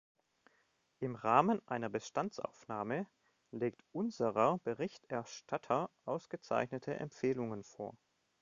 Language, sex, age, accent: German, male, 30-39, Deutschland Deutsch